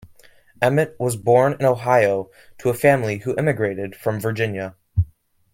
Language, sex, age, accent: English, male, under 19, United States English